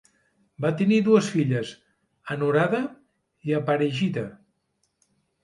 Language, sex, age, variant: Catalan, male, 50-59, Central